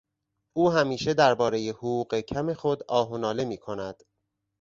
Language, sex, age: Persian, male, 30-39